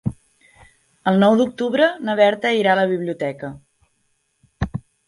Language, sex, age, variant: Catalan, female, 19-29, Central